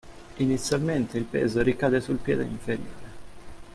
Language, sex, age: Italian, male, 19-29